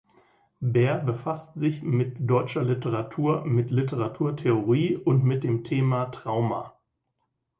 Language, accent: German, Deutschland Deutsch